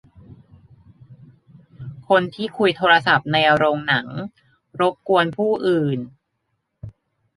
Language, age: Thai, 19-29